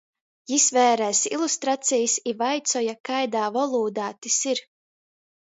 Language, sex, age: Latgalian, female, 19-29